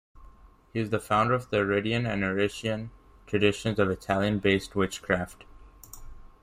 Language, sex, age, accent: English, male, under 19, United States English